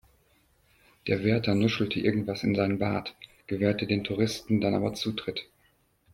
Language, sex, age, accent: German, male, 40-49, Deutschland Deutsch